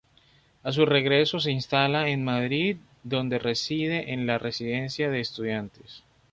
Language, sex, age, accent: Spanish, male, 30-39, Caribe: Cuba, Venezuela, Puerto Rico, República Dominicana, Panamá, Colombia caribeña, México caribeño, Costa del golfo de México